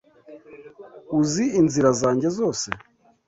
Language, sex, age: Kinyarwanda, male, 19-29